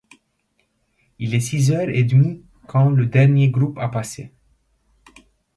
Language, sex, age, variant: French, male, 19-29, Français de métropole